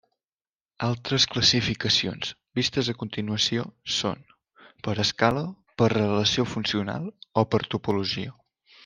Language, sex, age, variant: Catalan, male, under 19, Central